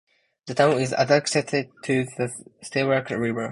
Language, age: English, 19-29